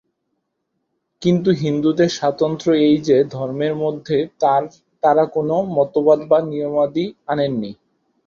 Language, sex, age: Bengali, male, 19-29